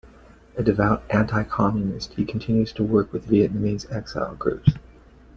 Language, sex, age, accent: English, male, 30-39, United States English